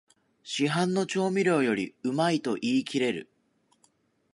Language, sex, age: Japanese, male, 19-29